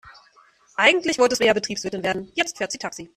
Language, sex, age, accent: German, female, 19-29, Deutschland Deutsch